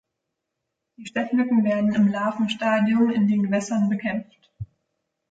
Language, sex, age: German, female, 19-29